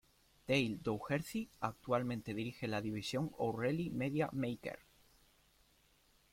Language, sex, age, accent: Spanish, male, 19-29, España: Sur peninsular (Andalucia, Extremadura, Murcia)